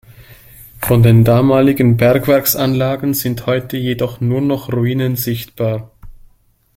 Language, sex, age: German, male, 30-39